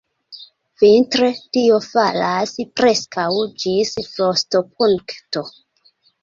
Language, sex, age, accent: Esperanto, female, 19-29, Internacia